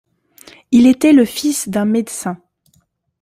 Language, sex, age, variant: French, female, 19-29, Français de métropole